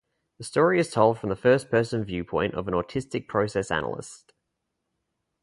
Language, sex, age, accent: English, male, 19-29, Australian English